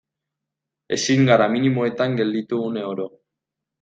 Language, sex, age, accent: Basque, male, 19-29, Mendebalekoa (Araba, Bizkaia, Gipuzkoako mendebaleko herri batzuk)